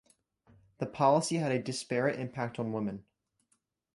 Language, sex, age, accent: English, male, under 19, United States English